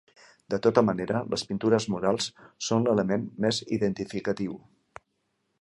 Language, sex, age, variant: Catalan, male, 50-59, Central